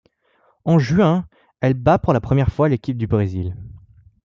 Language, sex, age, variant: French, male, 19-29, Français de métropole